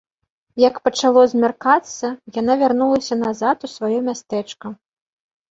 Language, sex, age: Belarusian, female, 19-29